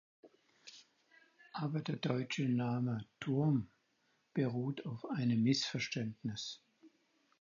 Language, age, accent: German, 70-79, Deutschland Deutsch